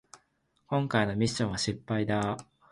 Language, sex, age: Japanese, male, under 19